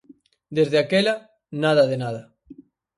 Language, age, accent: Galician, 19-29, Atlántico (seseo e gheada)